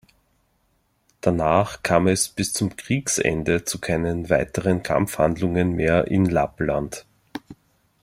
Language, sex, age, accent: German, male, 40-49, Österreichisches Deutsch